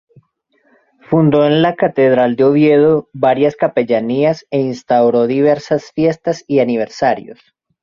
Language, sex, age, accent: Spanish, male, 19-29, Andino-Pacífico: Colombia, Perú, Ecuador, oeste de Bolivia y Venezuela andina